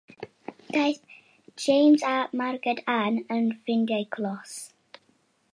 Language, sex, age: Welsh, female, under 19